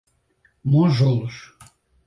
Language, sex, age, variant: Portuguese, male, 30-39, Portuguese (Portugal)